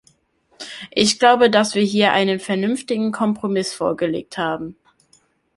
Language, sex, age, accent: German, male, under 19, Deutschland Deutsch